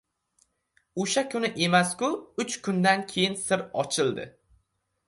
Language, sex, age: Uzbek, male, 19-29